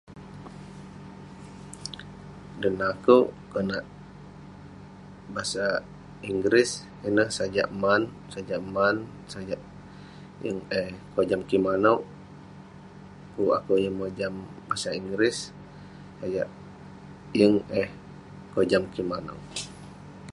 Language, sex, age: Western Penan, male, 19-29